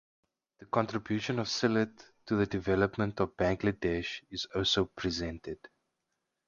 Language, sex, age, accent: English, male, 30-39, Southern African (South Africa, Zimbabwe, Namibia)